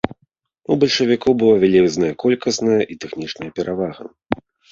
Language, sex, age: Belarusian, male, 30-39